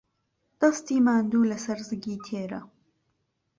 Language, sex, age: Central Kurdish, female, 19-29